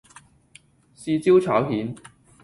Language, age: Cantonese, 19-29